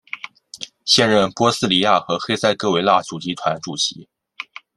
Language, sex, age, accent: Chinese, male, 19-29, 出生地：江苏省